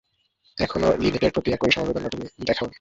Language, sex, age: Bengali, male, 19-29